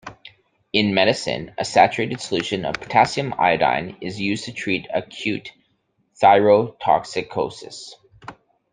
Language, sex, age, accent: English, male, 30-39, Canadian English